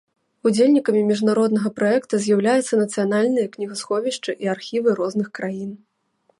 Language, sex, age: Belarusian, female, 19-29